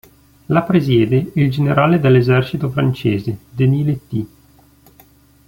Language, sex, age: Italian, male, 19-29